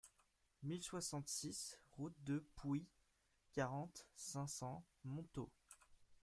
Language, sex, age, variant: French, male, under 19, Français de métropole